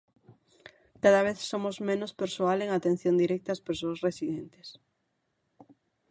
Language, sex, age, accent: Galician, female, 30-39, Oriental (común en zona oriental); Normativo (estándar)